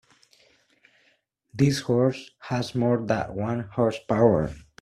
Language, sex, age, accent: English, male, 30-39, United States English